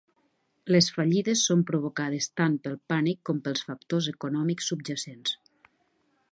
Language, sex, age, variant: Catalan, female, 40-49, Nord-Occidental